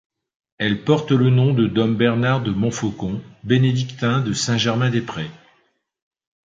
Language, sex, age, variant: French, male, 50-59, Français de métropole